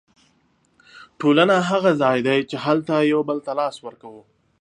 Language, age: Pashto, 19-29